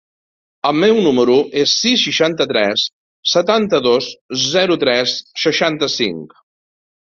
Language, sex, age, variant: Catalan, male, 50-59, Central